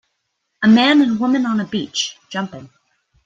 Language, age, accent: English, 19-29, United States English